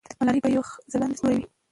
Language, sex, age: Pashto, female, 19-29